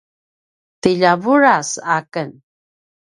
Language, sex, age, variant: Paiwan, female, 50-59, pinayuanan a kinaikacedasan (東排灣語)